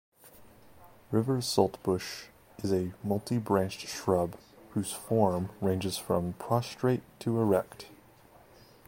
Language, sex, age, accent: English, male, 19-29, United States English